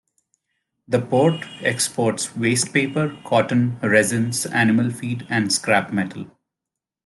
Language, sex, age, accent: English, male, 30-39, India and South Asia (India, Pakistan, Sri Lanka)